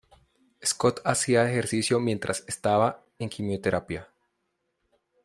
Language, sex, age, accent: Spanish, male, 30-39, Andino-Pacífico: Colombia, Perú, Ecuador, oeste de Bolivia y Venezuela andina